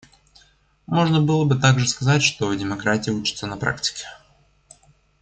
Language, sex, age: Russian, male, under 19